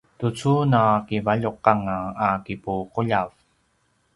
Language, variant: Paiwan, pinayuanan a kinaikacedasan (東排灣語)